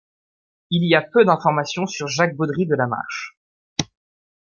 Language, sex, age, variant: French, male, 19-29, Français de métropole